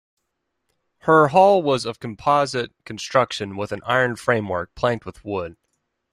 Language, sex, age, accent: English, male, 19-29, United States English